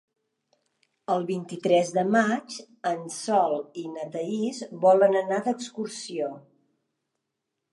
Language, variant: Catalan, Septentrional